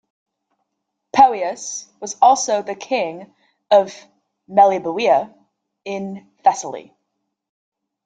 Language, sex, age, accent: English, female, 30-39, United States English